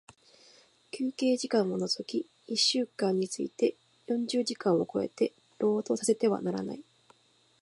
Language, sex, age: Japanese, female, 19-29